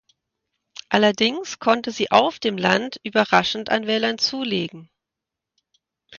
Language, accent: German, Deutschland Deutsch